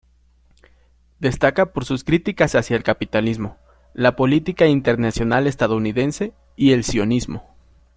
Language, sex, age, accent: Spanish, male, 19-29, México